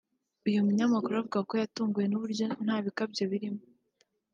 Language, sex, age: Kinyarwanda, female, under 19